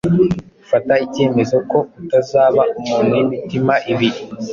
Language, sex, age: Kinyarwanda, female, 19-29